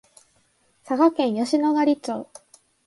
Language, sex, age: Japanese, female, 19-29